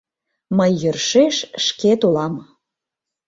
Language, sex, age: Mari, female, 40-49